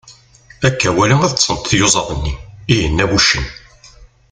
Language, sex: Kabyle, male